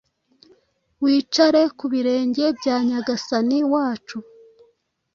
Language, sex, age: Kinyarwanda, female, 30-39